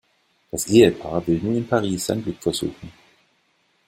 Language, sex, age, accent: German, male, 50-59, Deutschland Deutsch